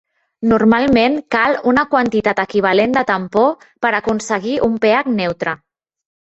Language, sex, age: Catalan, female, 30-39